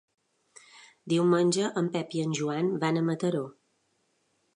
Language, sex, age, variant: Catalan, female, 40-49, Balear